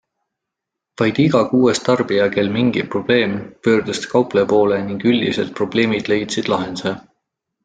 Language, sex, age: Estonian, male, 19-29